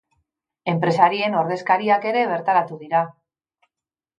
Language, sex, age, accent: Basque, female, 50-59, Mendebalekoa (Araba, Bizkaia, Gipuzkoako mendebaleko herri batzuk)